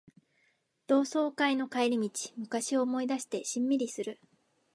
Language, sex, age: Japanese, female, 19-29